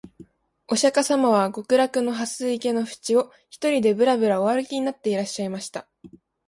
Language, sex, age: Japanese, female, 19-29